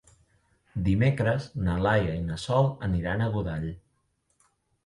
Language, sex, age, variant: Catalan, male, 30-39, Central